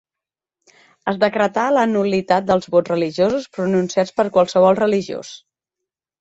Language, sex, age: Catalan, female, 30-39